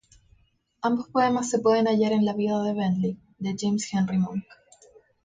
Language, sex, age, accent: Spanish, female, 19-29, Chileno: Chile, Cuyo